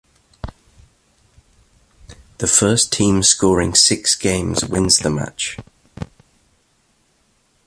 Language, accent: English, England English